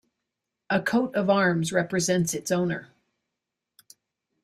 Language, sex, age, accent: English, female, 60-69, United States English